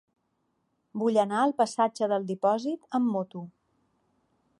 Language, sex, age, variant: Catalan, female, 40-49, Central